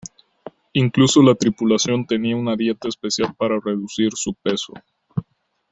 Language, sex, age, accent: Spanish, male, 19-29, México